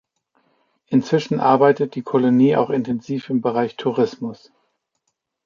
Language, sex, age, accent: German, male, 40-49, Deutschland Deutsch